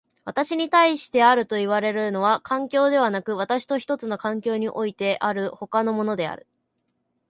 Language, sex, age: Japanese, male, 19-29